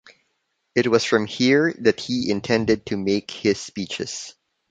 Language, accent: English, Filipino